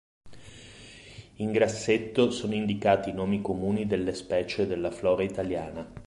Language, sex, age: Italian, male, 40-49